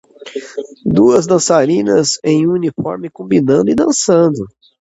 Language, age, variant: Portuguese, 40-49, Portuguese (Brasil)